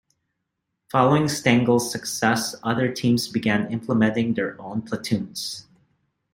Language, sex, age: English, male, 40-49